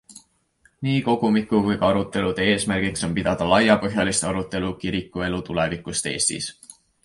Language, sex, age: Estonian, male, 19-29